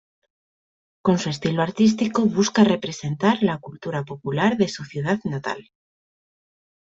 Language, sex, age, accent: Spanish, female, 19-29, España: Sur peninsular (Andalucia, Extremadura, Murcia)